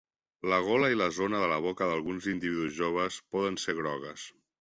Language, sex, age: Catalan, male, 30-39